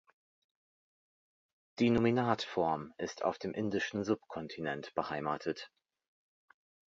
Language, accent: German, Deutschland Deutsch